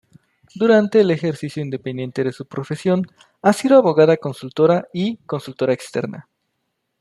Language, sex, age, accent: Spanish, male, 30-39, México